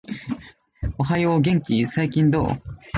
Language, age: Japanese, 19-29